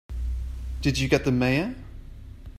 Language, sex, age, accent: English, male, 30-39, England English